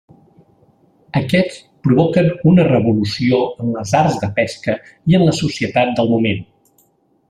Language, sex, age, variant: Catalan, male, 50-59, Central